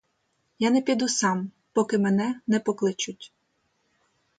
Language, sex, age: Ukrainian, female, 30-39